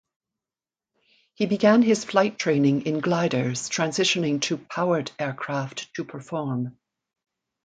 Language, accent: English, Canadian English